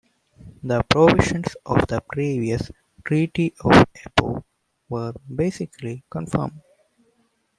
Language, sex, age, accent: English, male, 19-29, United States English